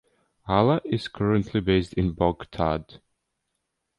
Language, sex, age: English, male, under 19